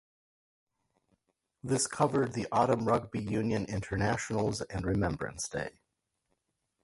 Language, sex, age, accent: English, male, 40-49, United States English